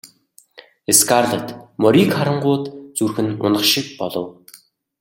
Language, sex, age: Mongolian, male, 19-29